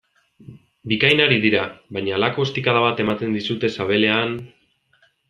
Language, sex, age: Basque, male, 19-29